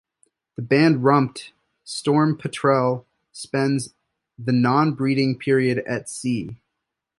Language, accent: English, United States English